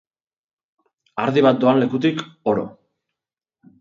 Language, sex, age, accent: Basque, male, 30-39, Mendebalekoa (Araba, Bizkaia, Gipuzkoako mendebaleko herri batzuk)